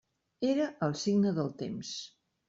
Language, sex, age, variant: Catalan, female, 50-59, Central